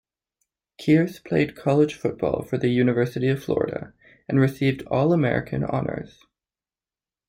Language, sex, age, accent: English, male, 19-29, Canadian English